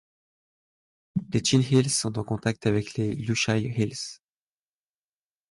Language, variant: French, Français de métropole